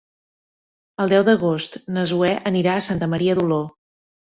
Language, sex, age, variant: Catalan, female, 40-49, Central